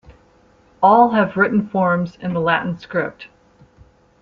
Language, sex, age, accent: English, female, 50-59, United States English